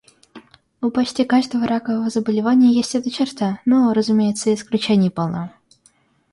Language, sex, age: Russian, female, under 19